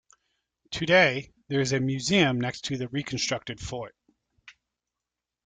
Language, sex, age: English, male, 30-39